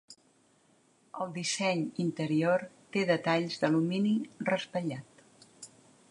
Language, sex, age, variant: Catalan, female, 60-69, Central